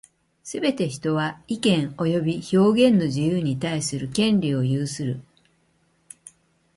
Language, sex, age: Japanese, female, 70-79